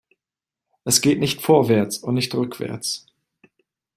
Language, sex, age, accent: German, male, 19-29, Deutschland Deutsch